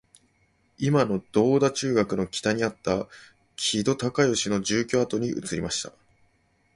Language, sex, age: Japanese, male, 19-29